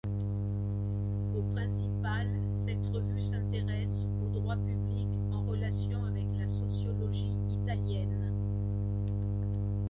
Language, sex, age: French, female, 60-69